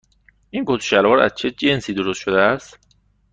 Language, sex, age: Persian, male, 19-29